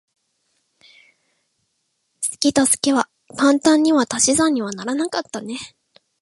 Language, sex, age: Japanese, female, 19-29